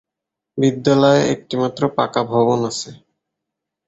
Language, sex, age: Bengali, male, under 19